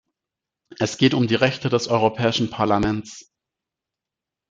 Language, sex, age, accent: German, male, 19-29, Deutschland Deutsch